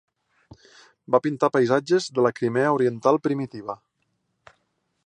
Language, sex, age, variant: Catalan, male, 30-39, Septentrional